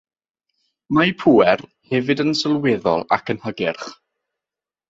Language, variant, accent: Welsh, South-Eastern Welsh, Y Deyrnas Unedig Cymraeg